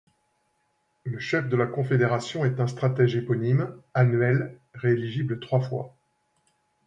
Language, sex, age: French, male, 50-59